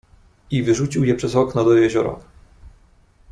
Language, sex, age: Polish, male, 19-29